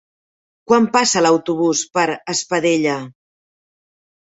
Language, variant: Catalan, Central